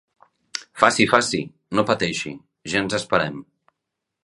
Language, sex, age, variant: Catalan, male, 40-49, Central